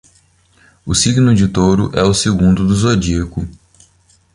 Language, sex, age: Portuguese, male, 19-29